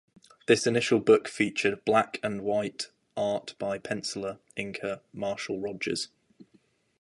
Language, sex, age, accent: English, male, 19-29, England English